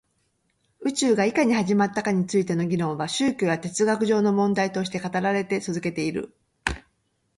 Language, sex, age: Japanese, female, 50-59